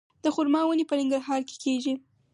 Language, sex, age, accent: Pashto, female, 19-29, معیاري پښتو